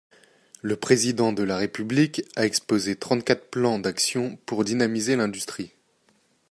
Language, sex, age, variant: French, male, 19-29, Français de métropole